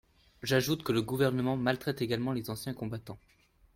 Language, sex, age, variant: French, male, 19-29, Français de métropole